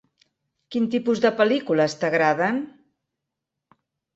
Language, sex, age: Catalan, female, 60-69